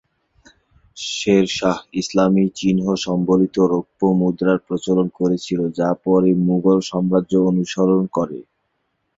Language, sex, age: Bengali, male, 19-29